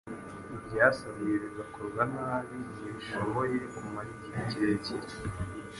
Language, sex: Kinyarwanda, male